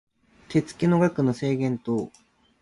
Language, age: Japanese, 30-39